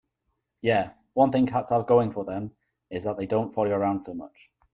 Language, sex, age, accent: English, male, 19-29, England English